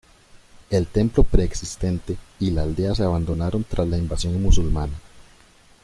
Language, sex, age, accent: Spanish, male, 19-29, América central